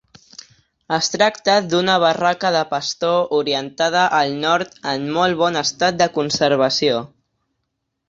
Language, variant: Catalan, Central